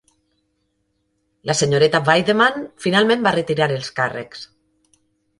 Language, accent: Catalan, valencià